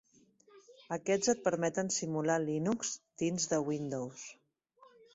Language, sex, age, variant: Catalan, female, 30-39, Central